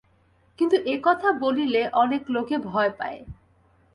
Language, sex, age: Bengali, female, 19-29